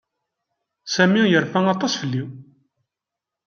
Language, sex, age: Kabyle, male, 30-39